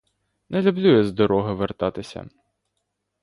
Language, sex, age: Ukrainian, male, 19-29